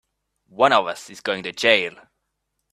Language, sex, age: English, male, 30-39